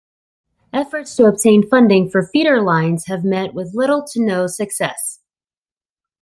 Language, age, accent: English, 30-39, United States English